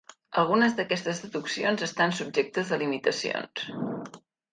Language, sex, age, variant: Catalan, female, 19-29, Central